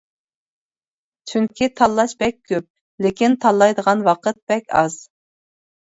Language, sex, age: Uyghur, female, 30-39